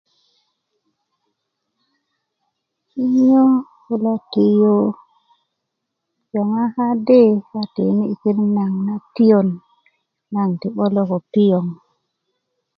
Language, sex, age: Kuku, female, 40-49